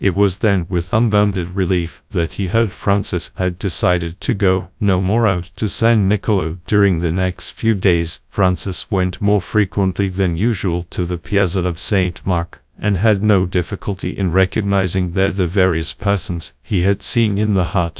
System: TTS, GradTTS